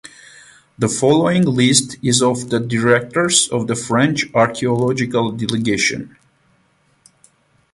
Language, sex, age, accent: English, male, 30-39, United States English; Australian English